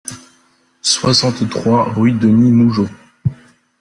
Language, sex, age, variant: French, male, 19-29, Français de métropole